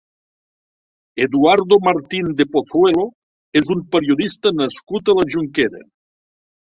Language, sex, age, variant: Catalan, male, 60-69, Central